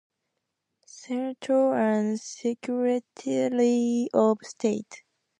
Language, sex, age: English, female, 19-29